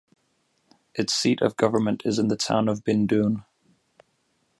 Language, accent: English, United States English